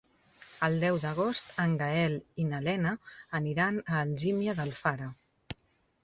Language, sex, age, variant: Catalan, female, 40-49, Central